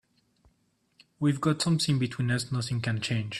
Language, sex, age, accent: English, male, 30-39, England English